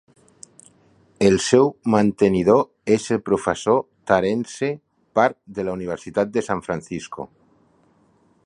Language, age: Catalan, 50-59